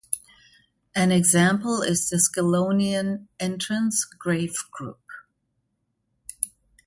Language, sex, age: English, female, 50-59